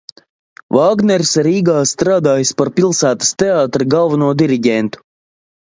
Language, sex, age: Latvian, male, 19-29